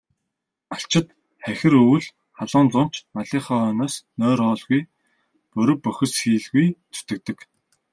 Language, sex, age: Mongolian, male, 19-29